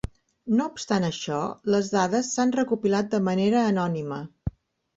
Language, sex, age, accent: Catalan, female, 50-59, Empordanès